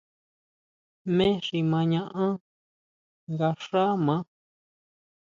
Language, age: Huautla Mazatec, 30-39